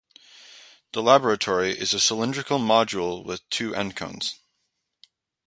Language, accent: English, United States English